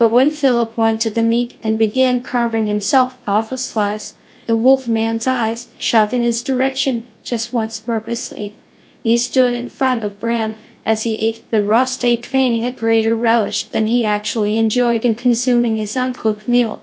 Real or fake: fake